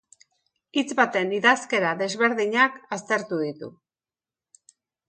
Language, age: Basque, 60-69